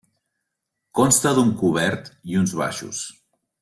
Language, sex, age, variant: Catalan, male, 40-49, Central